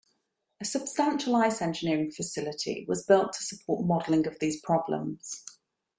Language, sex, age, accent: English, female, 40-49, England English